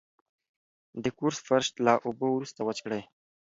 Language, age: Pashto, 19-29